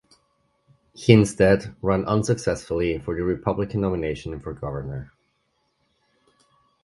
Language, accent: English, United States English